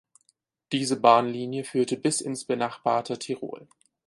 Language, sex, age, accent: German, male, 19-29, Deutschland Deutsch